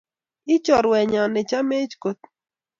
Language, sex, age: Kalenjin, female, 40-49